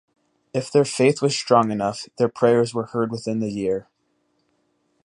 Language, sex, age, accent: English, male, under 19, United States English